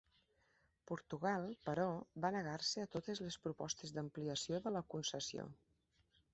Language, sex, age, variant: Catalan, female, 40-49, Central